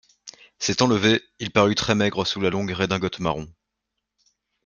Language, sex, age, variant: French, male, 19-29, Français de métropole